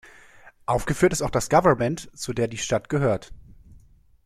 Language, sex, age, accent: German, male, 19-29, Deutschland Deutsch